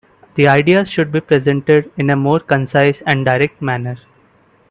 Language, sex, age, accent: English, male, 19-29, India and South Asia (India, Pakistan, Sri Lanka)